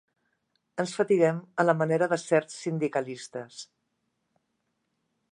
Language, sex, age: Catalan, female, 60-69